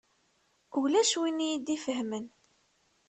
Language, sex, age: Kabyle, female, 30-39